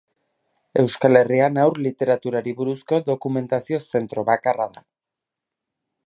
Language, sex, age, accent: Basque, male, 30-39, Mendebalekoa (Araba, Bizkaia, Gipuzkoako mendebaleko herri batzuk)